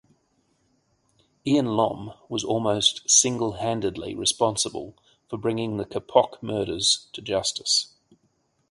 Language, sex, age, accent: English, male, 40-49, Australian English